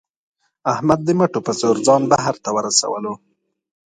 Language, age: Pashto, 30-39